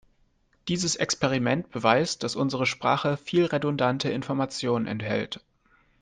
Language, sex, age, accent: German, male, 19-29, Deutschland Deutsch